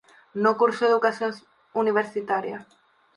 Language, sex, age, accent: Spanish, female, 19-29, España: Islas Canarias